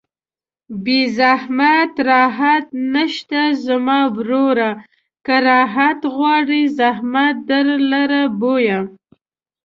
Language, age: Pashto, 19-29